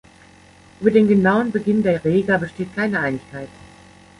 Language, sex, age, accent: German, female, 40-49, Deutschland Deutsch